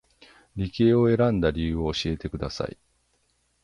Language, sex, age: Japanese, male, 40-49